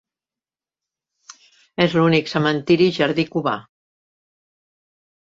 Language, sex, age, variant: Catalan, female, 60-69, Central